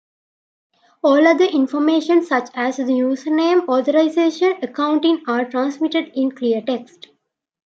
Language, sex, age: English, female, 19-29